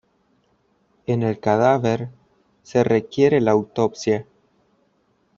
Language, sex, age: Spanish, male, 19-29